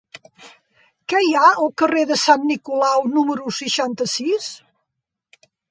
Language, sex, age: Catalan, female, 60-69